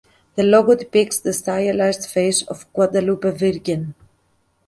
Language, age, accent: English, 30-39, United States English